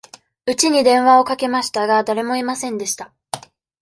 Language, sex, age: Japanese, female, 19-29